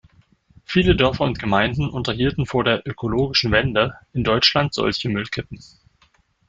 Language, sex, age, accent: German, male, 30-39, Deutschland Deutsch